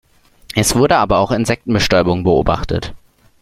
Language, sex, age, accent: German, male, under 19, Deutschland Deutsch